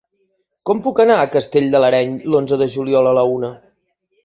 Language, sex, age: Catalan, male, 30-39